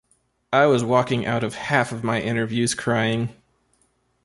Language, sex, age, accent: English, male, 19-29, United States English